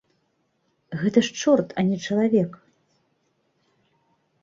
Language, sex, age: Belarusian, female, 40-49